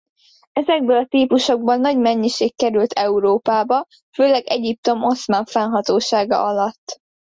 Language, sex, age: Hungarian, female, under 19